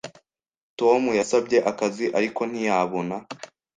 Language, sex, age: Kinyarwanda, male, under 19